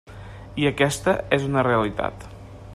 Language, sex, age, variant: Catalan, male, 30-39, Nord-Occidental